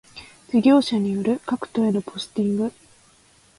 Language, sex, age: Japanese, female, 19-29